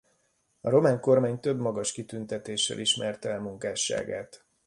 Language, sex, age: Hungarian, male, 50-59